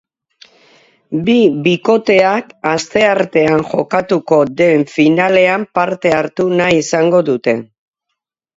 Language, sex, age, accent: Basque, female, 70-79, Erdialdekoa edo Nafarra (Gipuzkoa, Nafarroa)